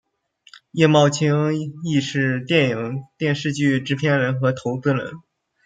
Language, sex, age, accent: Chinese, male, 19-29, 出生地：山东省